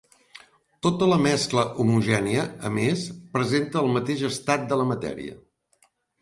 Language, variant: Catalan, Central